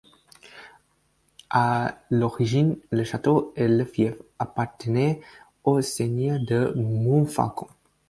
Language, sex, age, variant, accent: French, male, under 19, Français d'Afrique subsaharienne et des îles africaines, Français de Madagascar